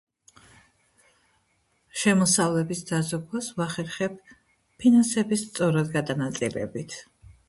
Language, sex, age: Georgian, female, 60-69